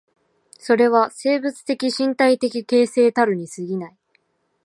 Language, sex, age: Japanese, female, under 19